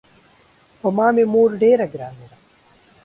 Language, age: Pashto, under 19